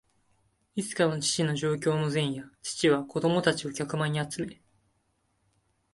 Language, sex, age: Japanese, male, 19-29